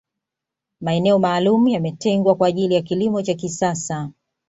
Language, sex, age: Swahili, female, 30-39